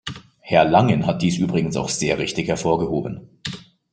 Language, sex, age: German, male, 19-29